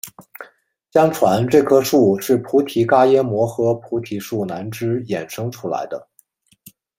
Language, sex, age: Chinese, male, 30-39